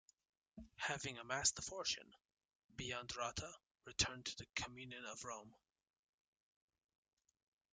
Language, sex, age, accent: English, male, 19-29, United States English